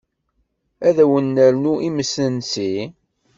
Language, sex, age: Kabyle, male, 50-59